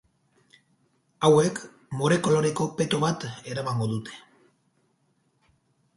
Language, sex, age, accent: Basque, male, 40-49, Mendebalekoa (Araba, Bizkaia, Gipuzkoako mendebaleko herri batzuk)